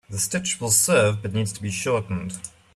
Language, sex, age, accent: English, male, 40-49, Southern African (South Africa, Zimbabwe, Namibia)